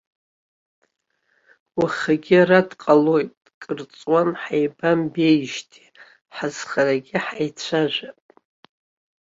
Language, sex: Abkhazian, female